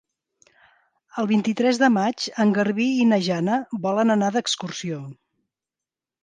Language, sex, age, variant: Catalan, female, 50-59, Central